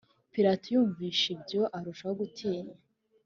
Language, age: Kinyarwanda, 19-29